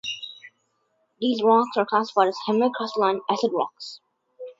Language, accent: English, United States English